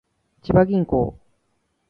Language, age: Japanese, 19-29